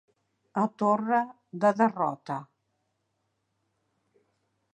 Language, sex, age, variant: Catalan, female, 70-79, Central